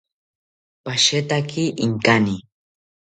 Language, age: South Ucayali Ashéninka, under 19